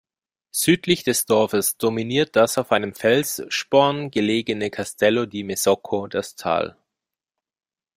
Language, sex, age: German, male, 40-49